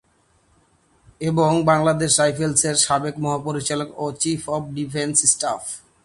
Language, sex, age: Bengali, male, 30-39